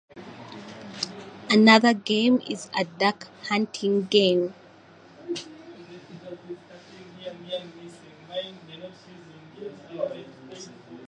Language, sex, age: English, female, 19-29